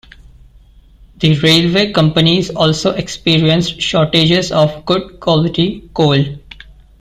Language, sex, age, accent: English, male, 19-29, India and South Asia (India, Pakistan, Sri Lanka)